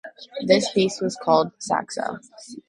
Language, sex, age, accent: English, female, under 19, United States English